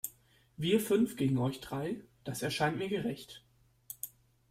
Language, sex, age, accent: German, male, under 19, Deutschland Deutsch